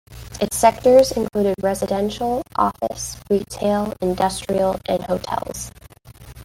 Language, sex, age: English, female, 19-29